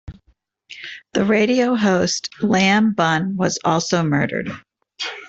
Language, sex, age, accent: English, female, 50-59, United States English